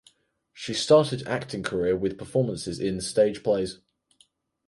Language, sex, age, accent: English, male, under 19, England English